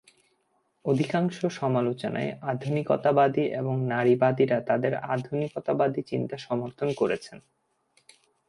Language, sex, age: Bengali, male, 30-39